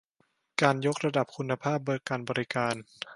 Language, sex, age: Thai, male, under 19